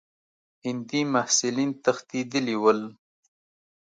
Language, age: Pashto, 30-39